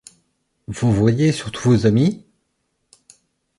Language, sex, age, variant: French, male, 30-39, Français de métropole